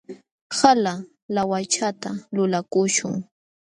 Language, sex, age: Jauja Wanca Quechua, female, 19-29